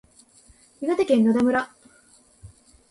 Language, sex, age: Japanese, female, 19-29